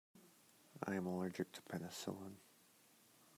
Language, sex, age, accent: English, male, 19-29, United States English